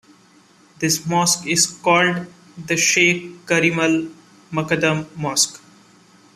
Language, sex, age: English, male, 19-29